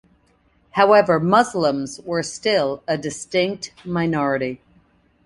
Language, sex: English, female